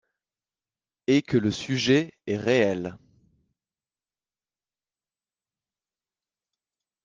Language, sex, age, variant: French, male, 30-39, Français de métropole